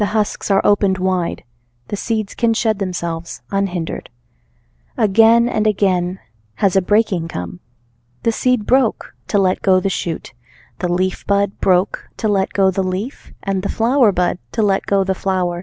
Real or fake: real